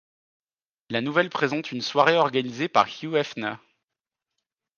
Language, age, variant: French, 30-39, Français de métropole